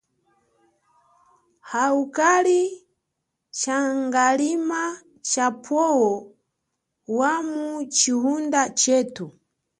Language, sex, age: Chokwe, female, 30-39